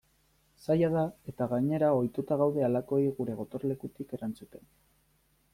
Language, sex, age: Basque, male, 19-29